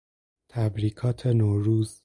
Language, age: Persian, 19-29